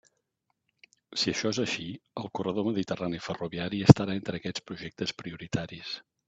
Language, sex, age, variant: Catalan, male, 50-59, Central